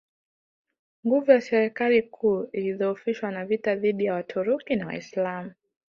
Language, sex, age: Swahili, female, 19-29